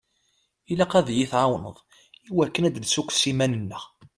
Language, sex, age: Kabyle, male, 30-39